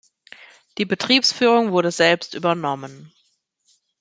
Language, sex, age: German, female, 30-39